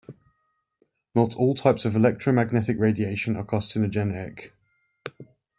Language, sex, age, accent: English, male, 19-29, England English